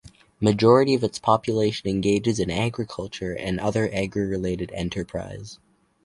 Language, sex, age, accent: English, male, under 19, Canadian English